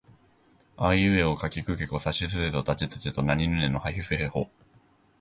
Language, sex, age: Japanese, male, 19-29